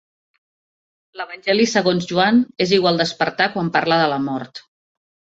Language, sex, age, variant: Catalan, female, 50-59, Central